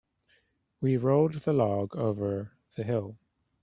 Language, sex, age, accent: English, male, 30-39, New Zealand English